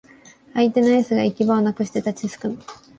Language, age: Japanese, 19-29